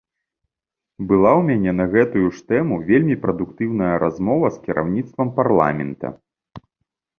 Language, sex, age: Belarusian, male, 30-39